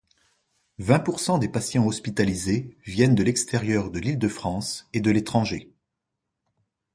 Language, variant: French, Français de métropole